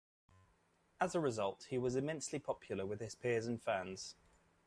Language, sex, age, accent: English, male, 30-39, England English